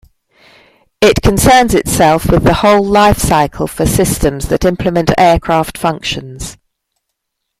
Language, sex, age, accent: English, female, 50-59, England English